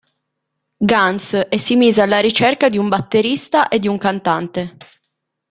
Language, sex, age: Italian, male, 30-39